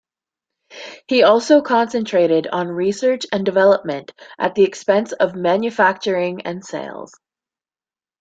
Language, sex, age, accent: English, female, under 19, United States English